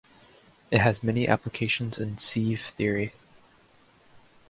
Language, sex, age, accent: English, male, 19-29, United States English